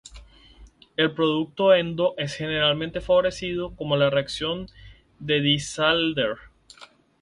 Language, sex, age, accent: Spanish, male, 19-29, Caribe: Cuba, Venezuela, Puerto Rico, República Dominicana, Panamá, Colombia caribeña, México caribeño, Costa del golfo de México